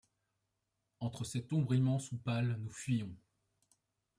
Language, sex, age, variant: French, male, 30-39, Français de métropole